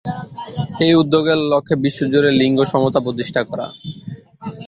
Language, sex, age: Bengali, male, 19-29